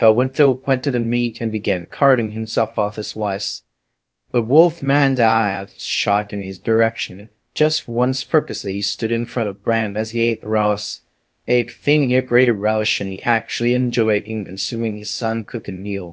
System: TTS, VITS